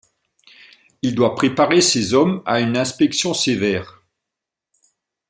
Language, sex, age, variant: French, male, 50-59, Français de métropole